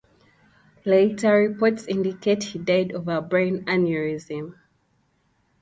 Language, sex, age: English, female, 19-29